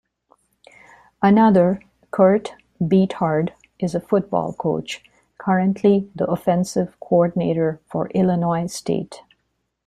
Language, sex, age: English, female, 50-59